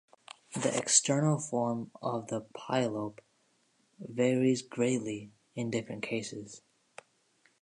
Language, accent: English, United States English